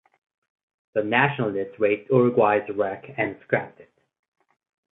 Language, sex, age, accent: English, male, 30-39, Canadian English